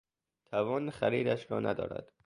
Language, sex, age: Persian, male, under 19